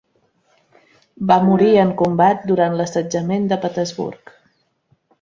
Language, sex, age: Catalan, female, 30-39